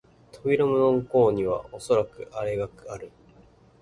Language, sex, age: Japanese, male, 19-29